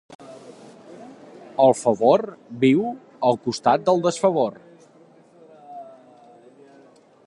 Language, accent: Catalan, gironí